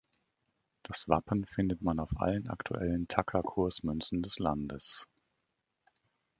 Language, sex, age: German, male, 50-59